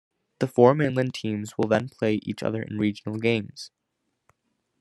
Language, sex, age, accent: English, male, under 19, United States English